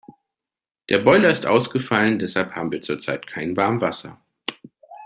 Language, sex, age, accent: German, male, 40-49, Deutschland Deutsch